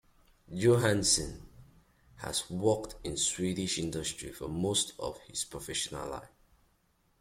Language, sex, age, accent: English, male, 19-29, England English